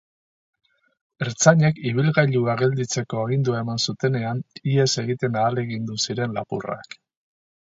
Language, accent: Basque, Erdialdekoa edo Nafarra (Gipuzkoa, Nafarroa)